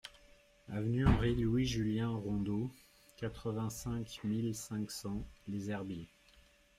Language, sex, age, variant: French, male, 30-39, Français de métropole